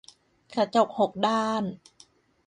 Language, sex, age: Thai, female, 30-39